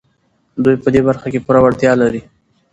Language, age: Pashto, under 19